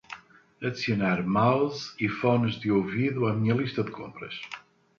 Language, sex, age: Portuguese, male, 50-59